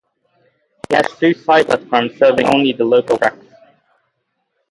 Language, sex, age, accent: English, male, 19-29, England English; Dutch